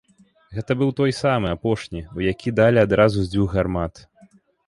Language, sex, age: Belarusian, male, 19-29